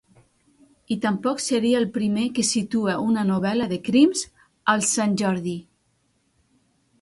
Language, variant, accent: Catalan, Central, central